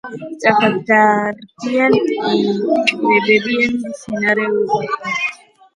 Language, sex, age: Georgian, female, under 19